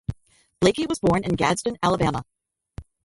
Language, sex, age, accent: English, female, 50-59, United States English